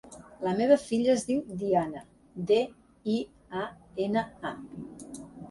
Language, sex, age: Catalan, female, 60-69